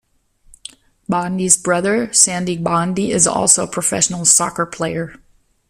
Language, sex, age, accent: English, female, 50-59, United States English